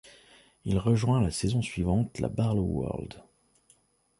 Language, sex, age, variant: French, male, 30-39, Français de métropole